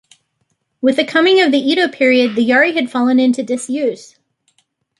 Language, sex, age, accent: English, female, 40-49, United States English